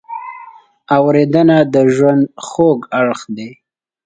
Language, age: Pashto, 19-29